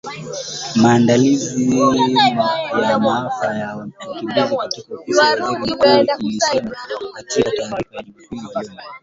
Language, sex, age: Swahili, male, 19-29